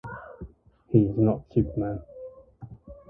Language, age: English, 40-49